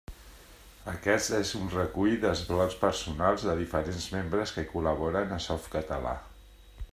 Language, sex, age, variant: Catalan, male, 50-59, Central